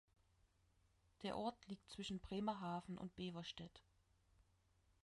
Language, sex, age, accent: German, female, 30-39, Deutschland Deutsch